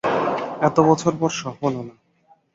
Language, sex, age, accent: Bengali, male, 19-29, শুদ্ধ